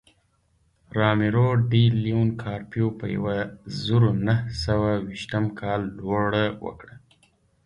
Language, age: Pashto, 19-29